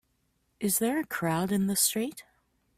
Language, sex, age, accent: English, female, 30-39, Australian English